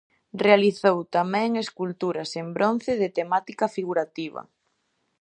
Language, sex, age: Galician, female, 19-29